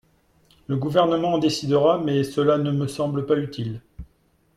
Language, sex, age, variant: French, male, 40-49, Français de métropole